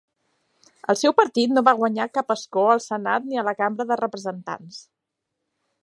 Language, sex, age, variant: Catalan, female, 40-49, Central